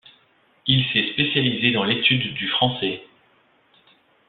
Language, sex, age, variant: French, male, 30-39, Français de métropole